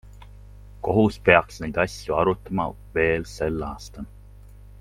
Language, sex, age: Estonian, male, 30-39